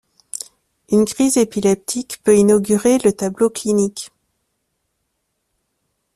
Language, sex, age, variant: French, female, 30-39, Français de métropole